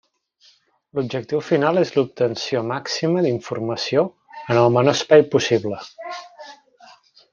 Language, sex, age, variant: Catalan, male, 30-39, Central